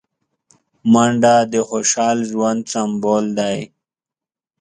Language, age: Pashto, 30-39